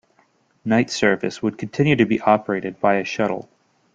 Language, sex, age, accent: English, male, 19-29, United States English